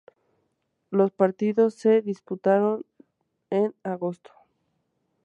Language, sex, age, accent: Spanish, male, 19-29, México